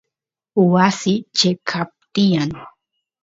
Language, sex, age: Santiago del Estero Quichua, female, 30-39